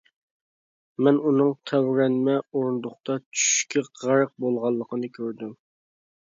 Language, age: Uyghur, 19-29